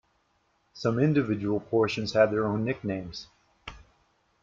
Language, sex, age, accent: English, male, 40-49, United States English